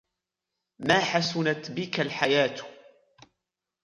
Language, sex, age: Arabic, male, 19-29